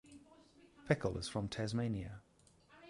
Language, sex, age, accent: English, male, 30-39, Southern African (South Africa, Zimbabwe, Namibia)